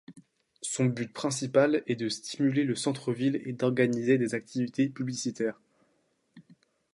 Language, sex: French, male